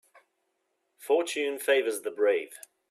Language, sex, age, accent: English, male, 40-49, England English